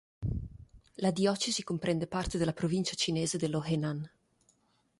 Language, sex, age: Italian, female, 30-39